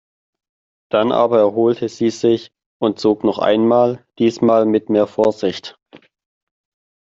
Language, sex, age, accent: German, male, 19-29, Deutschland Deutsch